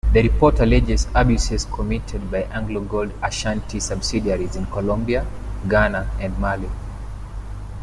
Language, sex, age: English, male, 19-29